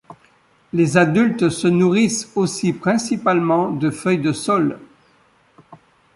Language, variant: French, Français de métropole